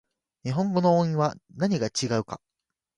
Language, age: Japanese, 19-29